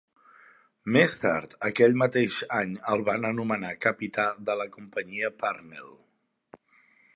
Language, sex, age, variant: Catalan, male, 30-39, Central